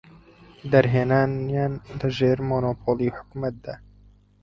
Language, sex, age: Central Kurdish, male, 19-29